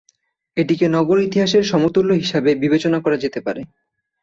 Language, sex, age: Bengali, male, 19-29